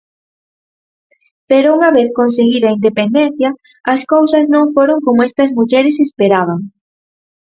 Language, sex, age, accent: Galician, female, under 19, Normativo (estándar)